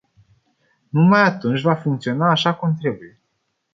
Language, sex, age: Romanian, male, 19-29